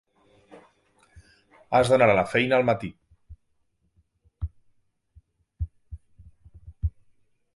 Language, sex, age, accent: Catalan, male, 40-49, valencià